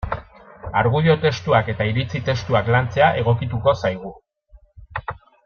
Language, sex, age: Basque, male, 30-39